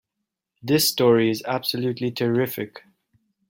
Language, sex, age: English, male, 19-29